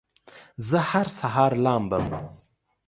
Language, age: Pashto, 30-39